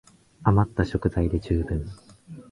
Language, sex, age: Japanese, male, 19-29